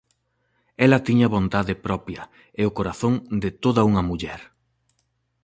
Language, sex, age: Galician, male, 40-49